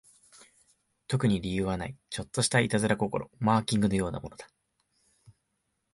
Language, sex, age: Japanese, male, 19-29